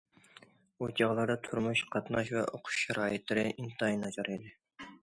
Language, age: Uyghur, 19-29